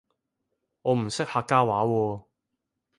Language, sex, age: Cantonese, male, 30-39